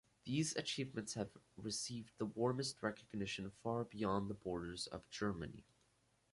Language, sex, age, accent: English, male, under 19, United States English